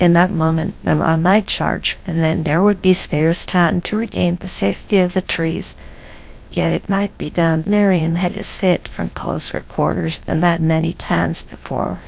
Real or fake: fake